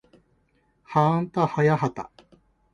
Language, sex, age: Japanese, male, 40-49